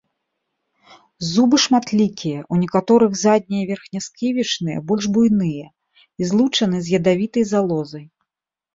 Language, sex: Belarusian, female